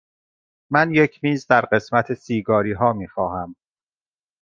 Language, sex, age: Persian, male, 40-49